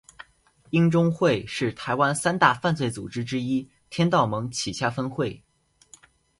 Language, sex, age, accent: Chinese, male, under 19, 出生地：上海市